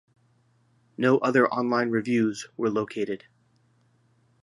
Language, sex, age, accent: English, male, 50-59, United States English